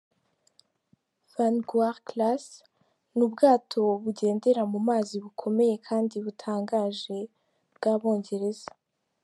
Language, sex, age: Kinyarwanda, female, 19-29